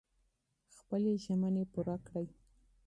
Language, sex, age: Pashto, female, 30-39